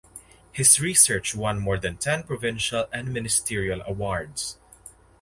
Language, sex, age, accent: English, male, under 19, Filipino